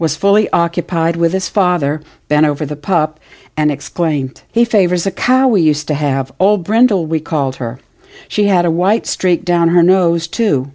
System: none